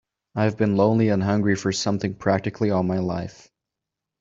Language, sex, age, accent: English, male, 19-29, United States English